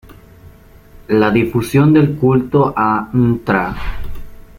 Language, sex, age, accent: Spanish, male, 19-29, América central